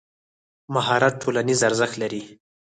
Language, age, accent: Pashto, 19-29, پکتیا ولایت، احمدزی